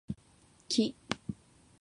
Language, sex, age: Japanese, female, 19-29